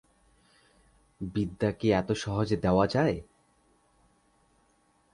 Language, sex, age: Bengali, male, 19-29